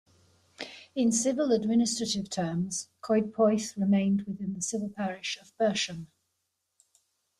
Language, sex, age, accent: English, female, 60-69, England English